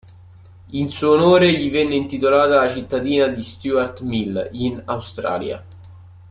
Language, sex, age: Italian, male, 19-29